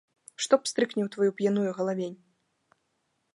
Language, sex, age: Belarusian, female, 19-29